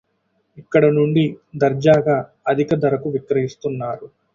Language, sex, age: Telugu, male, 19-29